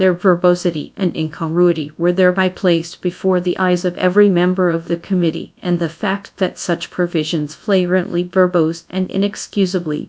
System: TTS, GradTTS